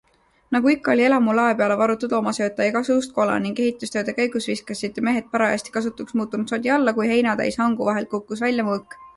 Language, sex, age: Estonian, female, 19-29